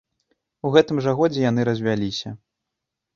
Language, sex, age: Belarusian, male, 19-29